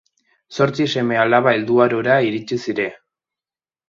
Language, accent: Basque, Erdialdekoa edo Nafarra (Gipuzkoa, Nafarroa)